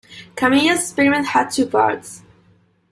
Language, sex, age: English, female, 19-29